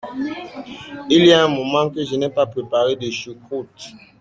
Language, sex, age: French, female, 30-39